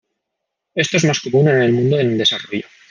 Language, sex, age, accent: Spanish, male, 19-29, España: Centro-Sur peninsular (Madrid, Toledo, Castilla-La Mancha)